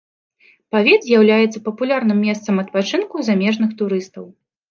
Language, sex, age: Belarusian, female, 30-39